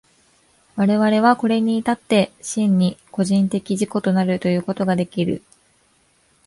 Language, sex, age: Japanese, female, 19-29